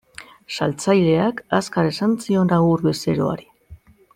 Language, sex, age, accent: Basque, female, 50-59, Mendebalekoa (Araba, Bizkaia, Gipuzkoako mendebaleko herri batzuk)